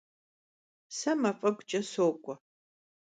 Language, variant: Kabardian, Адыгэбзэ (Къэбэрдей, Кирил, псоми зэдай)